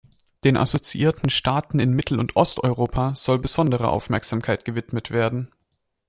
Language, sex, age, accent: German, male, 19-29, Deutschland Deutsch